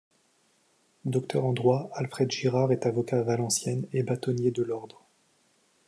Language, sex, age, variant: French, male, 30-39, Français de métropole